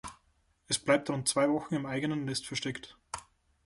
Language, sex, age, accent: German, male, 19-29, Österreichisches Deutsch